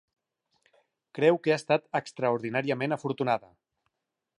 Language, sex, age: Catalan, male, 40-49